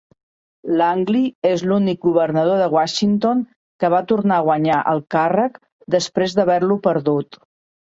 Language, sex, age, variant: Catalan, female, 50-59, Central